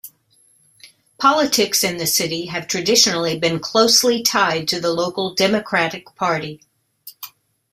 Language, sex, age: English, female, 60-69